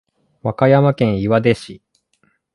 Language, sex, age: Japanese, male, 19-29